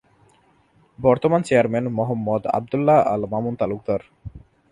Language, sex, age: Bengali, male, 19-29